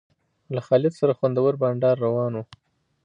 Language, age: Pashto, 30-39